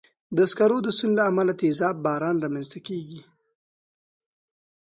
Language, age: Pashto, 19-29